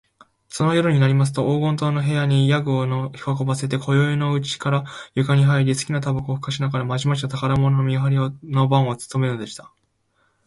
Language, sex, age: Japanese, male, 19-29